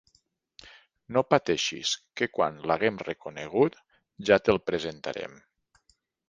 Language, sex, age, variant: Catalan, male, 40-49, Nord-Occidental